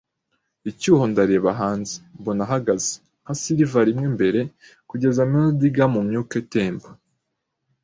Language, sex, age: Kinyarwanda, male, 19-29